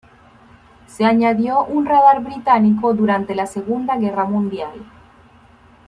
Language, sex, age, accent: Spanish, female, 19-29, Caribe: Cuba, Venezuela, Puerto Rico, República Dominicana, Panamá, Colombia caribeña, México caribeño, Costa del golfo de México